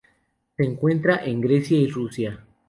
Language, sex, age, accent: Spanish, male, 19-29, México